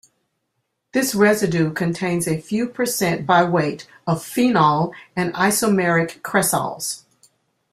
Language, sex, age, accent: English, female, 60-69, United States English